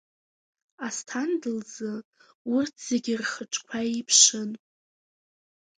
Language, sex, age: Abkhazian, female, under 19